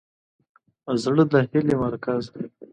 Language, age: Pashto, 19-29